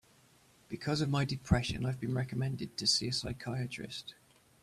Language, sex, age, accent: English, male, 50-59, England English